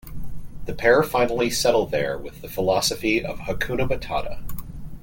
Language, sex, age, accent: English, male, 40-49, United States English